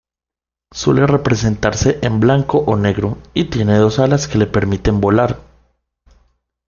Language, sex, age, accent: Spanish, male, 19-29, Caribe: Cuba, Venezuela, Puerto Rico, República Dominicana, Panamá, Colombia caribeña, México caribeño, Costa del golfo de México